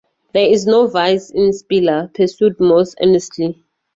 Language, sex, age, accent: English, female, 30-39, Southern African (South Africa, Zimbabwe, Namibia)